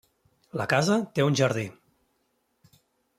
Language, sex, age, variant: Catalan, male, 30-39, Central